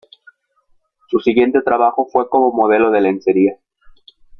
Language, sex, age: Spanish, female, 19-29